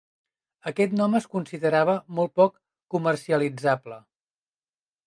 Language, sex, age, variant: Catalan, male, 30-39, Central